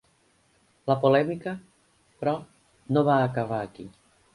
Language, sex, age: Catalan, female, 50-59